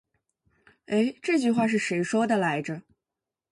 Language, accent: Chinese, 出生地：江苏省